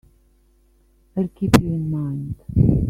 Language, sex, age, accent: English, female, 50-59, Australian English